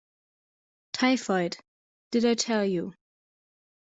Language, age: English, under 19